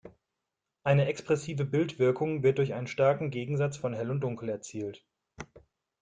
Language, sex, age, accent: German, male, 30-39, Deutschland Deutsch